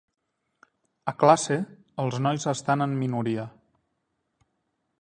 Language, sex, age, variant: Catalan, male, 30-39, Central